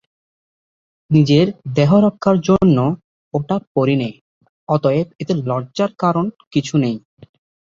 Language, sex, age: Bengali, male, 19-29